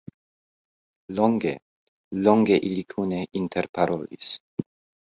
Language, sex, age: Esperanto, male, 19-29